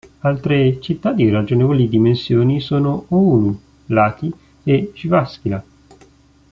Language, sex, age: Italian, male, 19-29